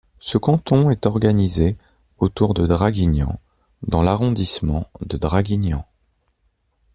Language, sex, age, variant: French, male, 30-39, Français de métropole